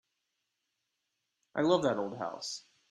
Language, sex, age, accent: English, male, 19-29, United States English